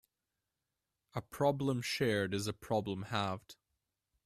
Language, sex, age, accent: English, male, 19-29, England English